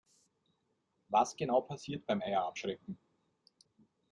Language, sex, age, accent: German, male, 40-49, Österreichisches Deutsch